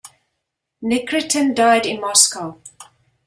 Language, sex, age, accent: English, female, 60-69, Southern African (South Africa, Zimbabwe, Namibia)